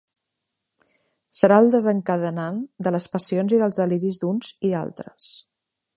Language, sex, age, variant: Catalan, female, 40-49, Central